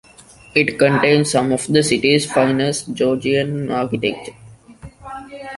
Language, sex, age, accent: English, male, under 19, India and South Asia (India, Pakistan, Sri Lanka)